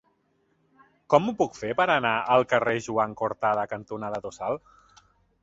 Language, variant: Catalan, Central